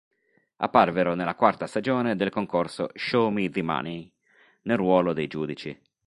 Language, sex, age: Italian, male, 40-49